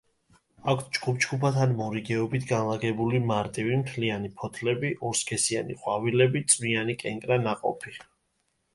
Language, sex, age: Georgian, male, 19-29